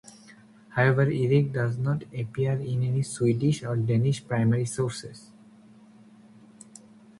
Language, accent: English, India and South Asia (India, Pakistan, Sri Lanka)